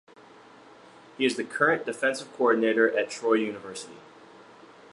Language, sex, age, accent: English, male, 19-29, United States English